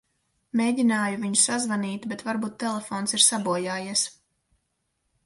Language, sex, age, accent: Latvian, female, 19-29, Vidus dialekts